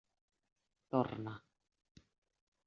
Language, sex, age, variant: Catalan, female, 40-49, Central